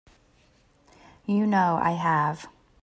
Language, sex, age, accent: English, female, 40-49, United States English